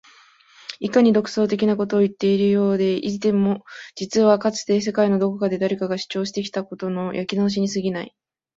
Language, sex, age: Japanese, female, 19-29